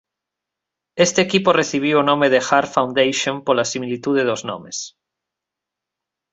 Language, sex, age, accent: Galician, male, 30-39, Normativo (estándar)